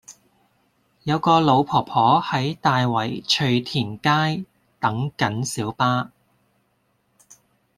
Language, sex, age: Cantonese, female, 30-39